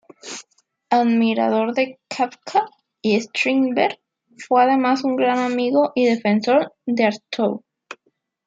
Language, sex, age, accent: Spanish, female, 19-29, México